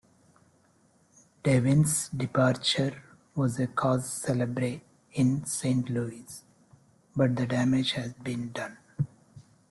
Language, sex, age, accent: English, male, 50-59, India and South Asia (India, Pakistan, Sri Lanka)